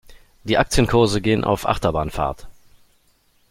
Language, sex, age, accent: German, male, 30-39, Deutschland Deutsch